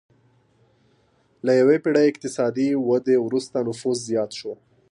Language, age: Pashto, 19-29